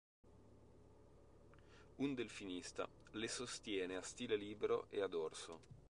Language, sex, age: Italian, male, 30-39